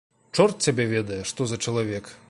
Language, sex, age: Belarusian, male, 19-29